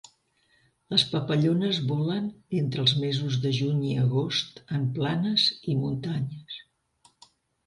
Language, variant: Catalan, Central